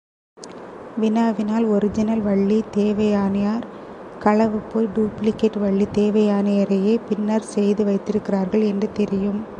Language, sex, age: Tamil, female, 40-49